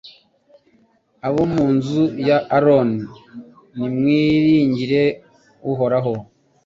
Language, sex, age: Kinyarwanda, male, 30-39